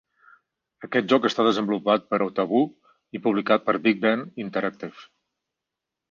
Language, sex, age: Catalan, male, 40-49